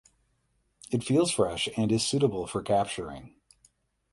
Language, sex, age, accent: English, male, 40-49, United States English; Midwestern